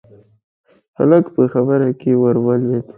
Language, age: Pashto, 19-29